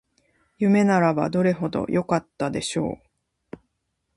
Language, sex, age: Japanese, female, 40-49